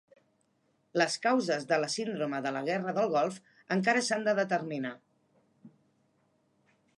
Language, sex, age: Catalan, female, 40-49